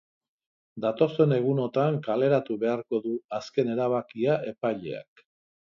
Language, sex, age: Basque, male, 60-69